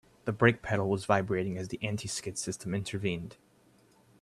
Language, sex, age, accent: English, male, under 19, United States English